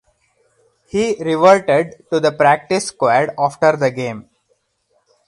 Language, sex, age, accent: English, male, 19-29, India and South Asia (India, Pakistan, Sri Lanka)